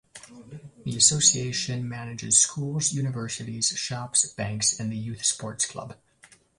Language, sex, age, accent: English, male, 19-29, United States English